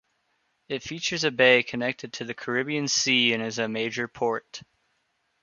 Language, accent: English, United States English